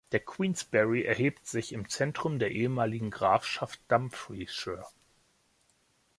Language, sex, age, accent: German, male, 40-49, Deutschland Deutsch